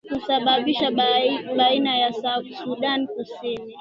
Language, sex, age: Swahili, female, 19-29